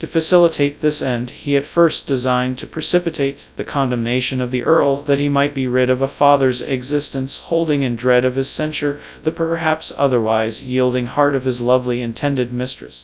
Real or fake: fake